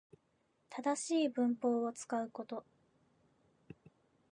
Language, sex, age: Japanese, female, 19-29